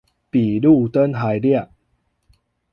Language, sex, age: Chinese, male, 19-29